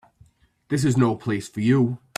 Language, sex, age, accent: English, male, 30-39, United States English